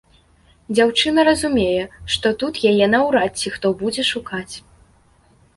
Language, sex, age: Belarusian, female, under 19